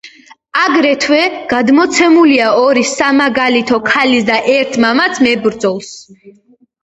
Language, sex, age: Georgian, female, under 19